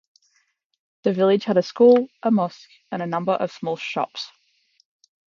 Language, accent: English, Australian English